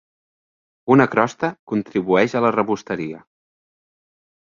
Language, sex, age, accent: Catalan, male, 19-29, central; nord-occidental